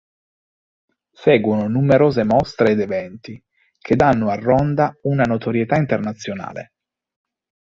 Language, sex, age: Italian, male, 30-39